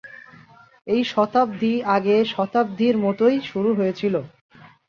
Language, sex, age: Bengali, male, 40-49